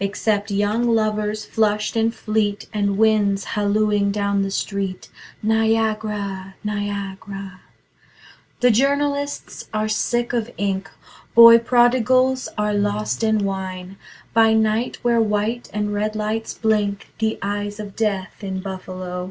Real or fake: real